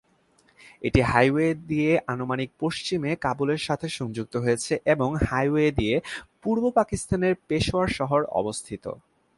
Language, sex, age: Bengali, male, 19-29